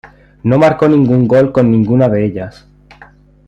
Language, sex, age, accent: Spanish, male, under 19, España: Sur peninsular (Andalucia, Extremadura, Murcia)